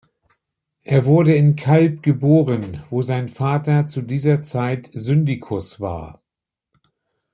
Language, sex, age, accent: German, male, 50-59, Deutschland Deutsch